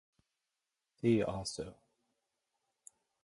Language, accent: English, United States English